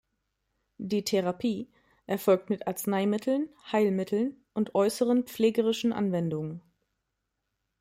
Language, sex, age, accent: German, female, 30-39, Deutschland Deutsch